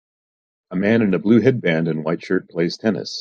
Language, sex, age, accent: English, male, 30-39, United States English